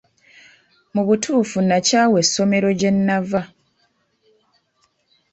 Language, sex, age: Ganda, female, 30-39